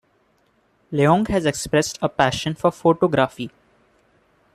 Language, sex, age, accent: English, male, 19-29, India and South Asia (India, Pakistan, Sri Lanka)